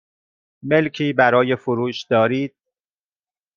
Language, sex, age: Persian, male, 40-49